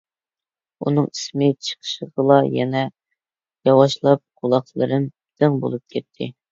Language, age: Uyghur, 19-29